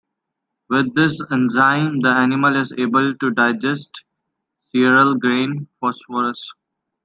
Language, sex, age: English, male, 19-29